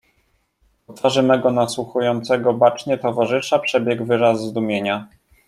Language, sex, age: Polish, male, 19-29